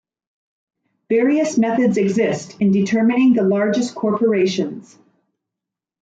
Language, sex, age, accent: English, female, 40-49, Canadian English